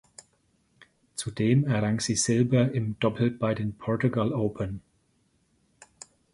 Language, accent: German, Deutschland Deutsch